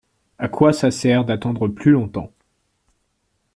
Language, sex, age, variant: French, male, 19-29, Français de métropole